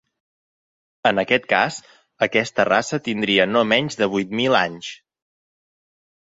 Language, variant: Catalan, Central